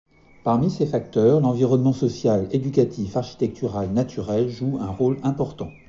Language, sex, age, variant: French, male, 40-49, Français de métropole